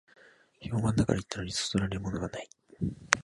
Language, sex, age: Japanese, male, 19-29